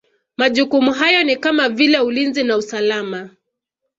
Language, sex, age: Swahili, female, 19-29